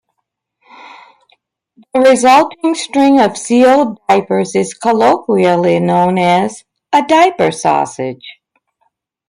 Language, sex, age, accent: English, female, 70-79, United States English